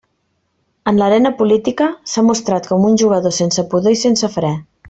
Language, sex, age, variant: Catalan, female, 30-39, Central